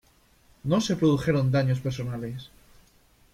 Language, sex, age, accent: Spanish, male, 19-29, España: Centro-Sur peninsular (Madrid, Toledo, Castilla-La Mancha)